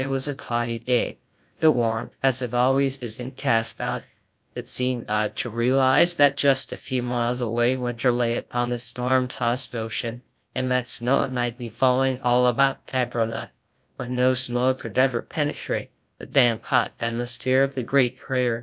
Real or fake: fake